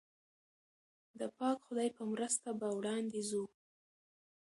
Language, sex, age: Pashto, female, under 19